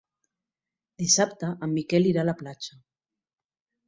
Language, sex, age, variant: Catalan, female, 40-49, Central